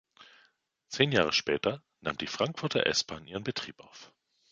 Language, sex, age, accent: German, male, 40-49, Deutschland Deutsch